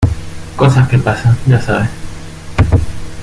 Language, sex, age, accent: Spanish, male, 40-49, España: Sur peninsular (Andalucia, Extremadura, Murcia)